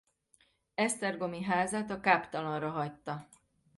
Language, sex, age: Hungarian, female, 50-59